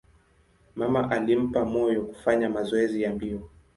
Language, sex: Swahili, male